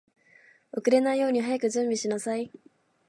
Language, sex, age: Japanese, female, 19-29